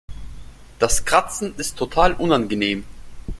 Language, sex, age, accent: German, male, 19-29, Russisch Deutsch